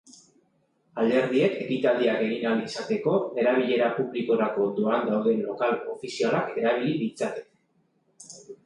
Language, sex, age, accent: Basque, male, 40-49, Mendebalekoa (Araba, Bizkaia, Gipuzkoako mendebaleko herri batzuk)